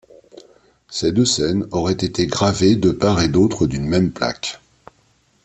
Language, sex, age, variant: French, male, 50-59, Français de métropole